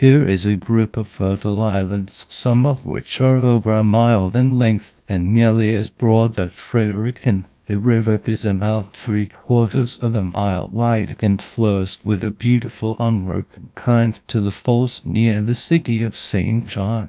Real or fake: fake